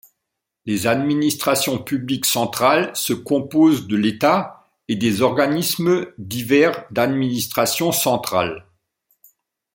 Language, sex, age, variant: French, male, 50-59, Français de métropole